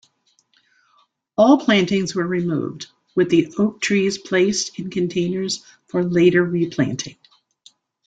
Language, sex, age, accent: English, female, 60-69, United States English